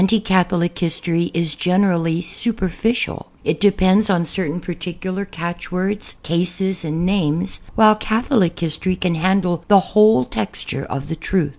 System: none